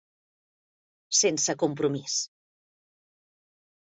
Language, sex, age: Catalan, female, 50-59